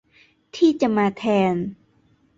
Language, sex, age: Thai, female, 19-29